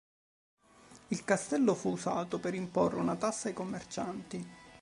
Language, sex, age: Italian, male, 30-39